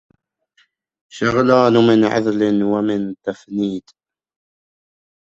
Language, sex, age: Arabic, male, 19-29